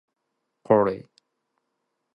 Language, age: English, 19-29